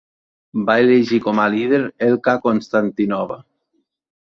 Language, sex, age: Catalan, male, under 19